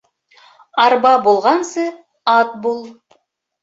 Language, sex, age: Bashkir, female, 30-39